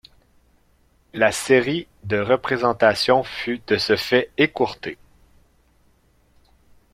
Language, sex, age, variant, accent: French, male, 30-39, Français d'Amérique du Nord, Français du Canada